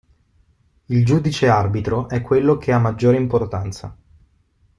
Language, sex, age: Italian, male, 19-29